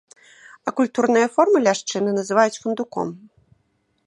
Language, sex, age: Belarusian, female, 19-29